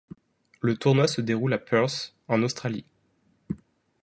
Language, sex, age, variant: French, male, 19-29, Français de métropole